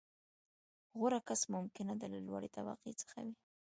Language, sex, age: Pashto, female, 19-29